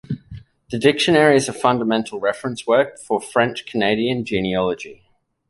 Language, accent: English, Australian English